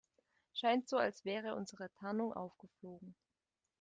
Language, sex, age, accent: German, female, 30-39, Deutschland Deutsch